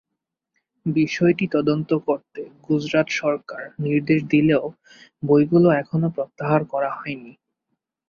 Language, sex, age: Bengali, male, 19-29